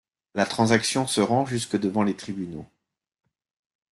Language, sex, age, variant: French, male, 50-59, Français de métropole